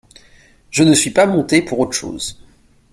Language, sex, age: French, male, 19-29